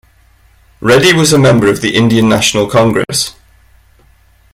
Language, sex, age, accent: English, male, 30-39, England English